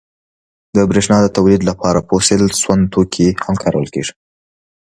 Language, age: Pashto, 19-29